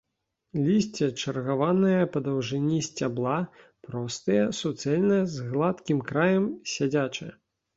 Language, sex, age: Belarusian, male, 19-29